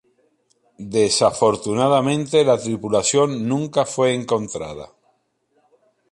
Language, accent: Spanish, España: Sur peninsular (Andalucia, Extremadura, Murcia)